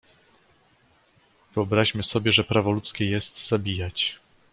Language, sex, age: Polish, male, 40-49